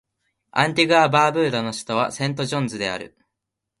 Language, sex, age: Japanese, male, 19-29